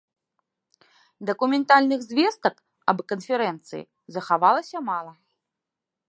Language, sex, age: Belarusian, female, 30-39